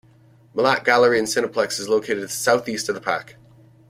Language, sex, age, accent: English, male, 30-39, United States English